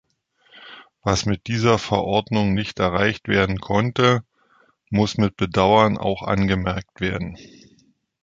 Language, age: German, 40-49